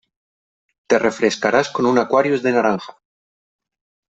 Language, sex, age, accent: Spanish, male, 19-29, España: Centro-Sur peninsular (Madrid, Toledo, Castilla-La Mancha)